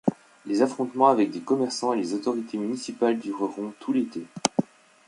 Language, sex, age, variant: French, male, 30-39, Français de métropole